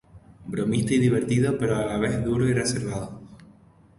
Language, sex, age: Spanish, male, 19-29